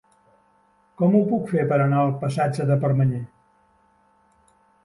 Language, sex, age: Catalan, male, 70-79